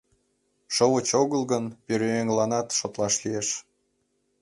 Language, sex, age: Mari, male, 19-29